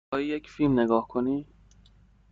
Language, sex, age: Persian, male, 19-29